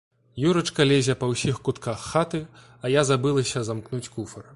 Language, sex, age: Belarusian, male, 19-29